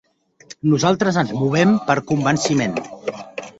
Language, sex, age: Catalan, male, 30-39